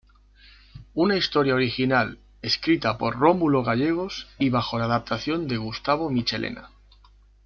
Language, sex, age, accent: Spanish, male, 40-49, España: Centro-Sur peninsular (Madrid, Toledo, Castilla-La Mancha)